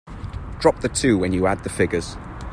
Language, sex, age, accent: English, male, 30-39, Welsh English